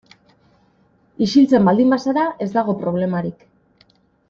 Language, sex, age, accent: Basque, female, 30-39, Mendebalekoa (Araba, Bizkaia, Gipuzkoako mendebaleko herri batzuk)